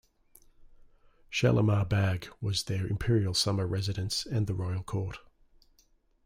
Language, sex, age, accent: English, male, 40-49, Australian English